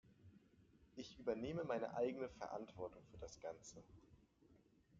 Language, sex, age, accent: German, male, 19-29, Deutschland Deutsch